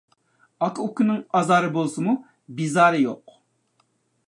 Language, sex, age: Uyghur, male, 30-39